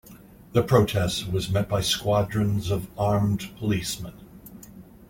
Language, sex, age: English, male, 50-59